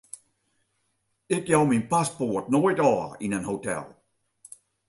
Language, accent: Western Frisian, Klaaifrysk